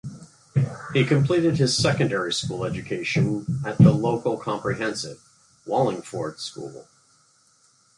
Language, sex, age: English, male, 50-59